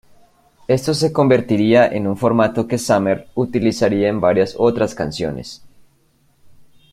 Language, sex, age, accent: Spanish, male, 19-29, Andino-Pacífico: Colombia, Perú, Ecuador, oeste de Bolivia y Venezuela andina